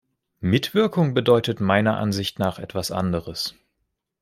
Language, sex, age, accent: German, male, 19-29, Deutschland Deutsch